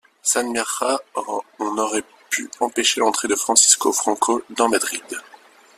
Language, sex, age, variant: French, male, 19-29, Français de métropole